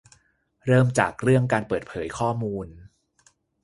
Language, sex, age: Thai, male, 30-39